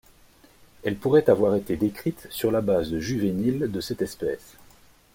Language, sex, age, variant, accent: French, male, 30-39, Français d'Europe, Français de Belgique